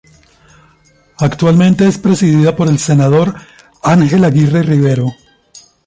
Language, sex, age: Spanish, male, 50-59